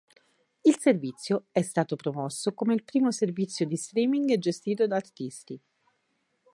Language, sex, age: Italian, female, 40-49